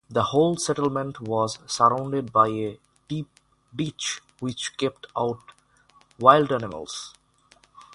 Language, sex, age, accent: English, male, 19-29, India and South Asia (India, Pakistan, Sri Lanka)